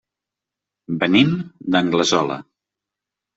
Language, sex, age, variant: Catalan, male, 50-59, Central